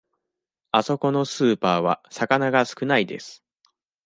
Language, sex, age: Japanese, male, 19-29